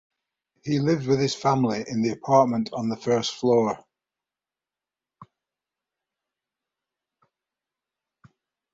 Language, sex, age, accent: English, male, 70-79, England English